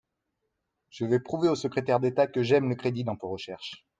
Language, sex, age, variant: French, male, 30-39, Français de métropole